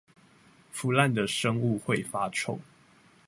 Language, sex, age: Chinese, male, 19-29